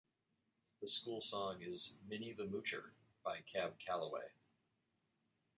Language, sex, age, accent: English, male, 40-49, United States English